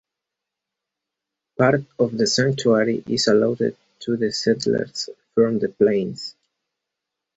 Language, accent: English, United States English